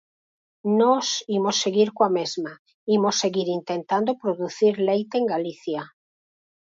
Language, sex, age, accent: Galician, female, 50-59, Normativo (estándar)